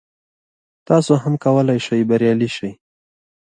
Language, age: Pashto, 19-29